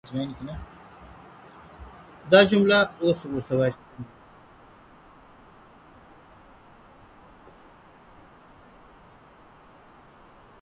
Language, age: Pashto, 40-49